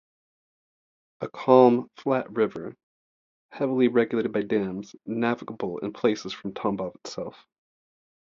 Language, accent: English, United States English